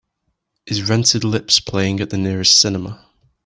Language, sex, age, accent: English, male, 19-29, England English